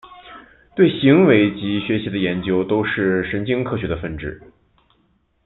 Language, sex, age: Chinese, male, 19-29